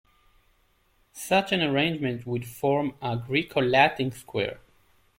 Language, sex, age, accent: English, male, 30-39, United States English